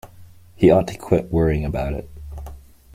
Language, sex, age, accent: English, male, 19-29, United States English